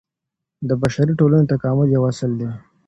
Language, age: Pashto, 19-29